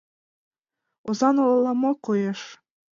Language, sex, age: Mari, female, 19-29